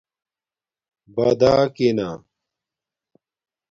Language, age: Domaaki, 30-39